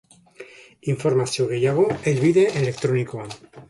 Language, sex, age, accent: Basque, male, 50-59, Mendebalekoa (Araba, Bizkaia, Gipuzkoako mendebaleko herri batzuk)